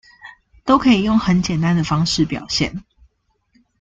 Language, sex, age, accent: Chinese, female, 19-29, 出生地：高雄市